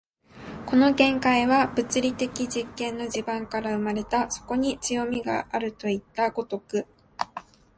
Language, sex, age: Japanese, female, 19-29